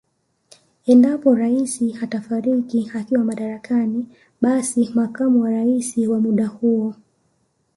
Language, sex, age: Swahili, female, 19-29